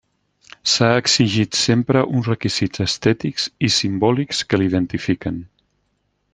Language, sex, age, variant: Catalan, male, 60-69, Central